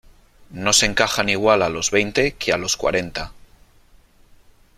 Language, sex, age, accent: Spanish, male, 30-39, España: Norte peninsular (Asturias, Castilla y León, Cantabria, País Vasco, Navarra, Aragón, La Rioja, Guadalajara, Cuenca)